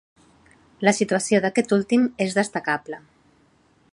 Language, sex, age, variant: Catalan, female, 40-49, Central